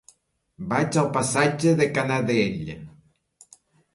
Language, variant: Catalan, Nord-Occidental